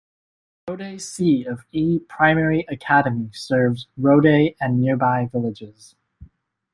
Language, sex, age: English, male, 19-29